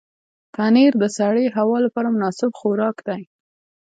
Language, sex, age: Pashto, female, under 19